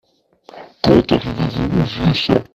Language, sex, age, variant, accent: French, male, under 19, Français d'Europe, Français de Belgique